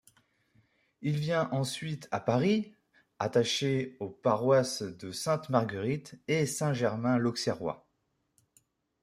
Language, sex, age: French, male, 30-39